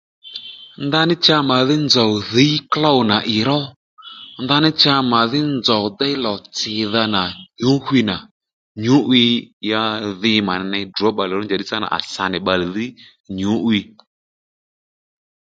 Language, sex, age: Lendu, male, 30-39